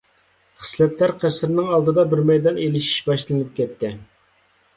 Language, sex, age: Uyghur, male, 30-39